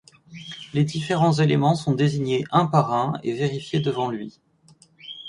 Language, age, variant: French, 19-29, Français de métropole